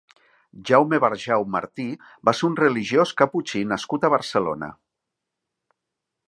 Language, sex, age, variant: Catalan, male, 40-49, Nord-Occidental